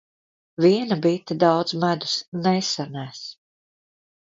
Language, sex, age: Latvian, female, 40-49